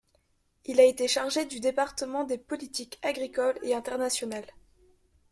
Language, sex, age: French, female, under 19